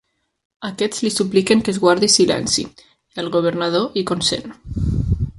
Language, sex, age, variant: Catalan, female, 19-29, Nord-Occidental